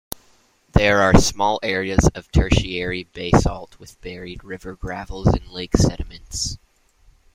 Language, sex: English, male